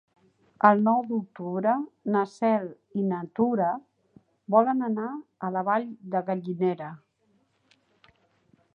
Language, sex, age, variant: Catalan, female, 70-79, Central